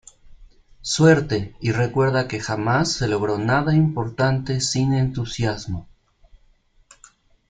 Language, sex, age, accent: Spanish, male, 40-49, México